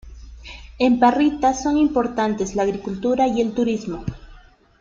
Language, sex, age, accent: Spanish, female, 30-39, Andino-Pacífico: Colombia, Perú, Ecuador, oeste de Bolivia y Venezuela andina